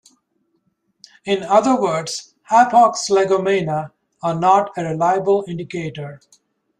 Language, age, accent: English, 50-59, United States English